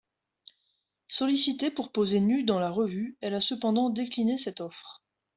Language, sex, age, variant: French, female, 30-39, Français de métropole